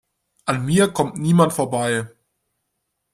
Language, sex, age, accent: German, male, 19-29, Deutschland Deutsch